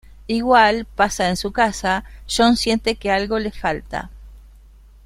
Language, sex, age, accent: Spanish, female, 60-69, Rioplatense: Argentina, Uruguay, este de Bolivia, Paraguay